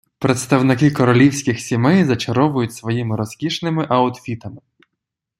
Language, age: Ukrainian, 19-29